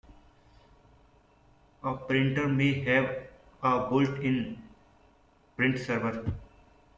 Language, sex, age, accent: English, male, 19-29, India and South Asia (India, Pakistan, Sri Lanka)